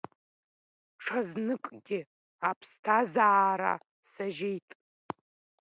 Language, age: Abkhazian, under 19